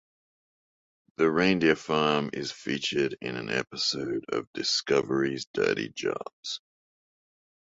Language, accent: English, Australian English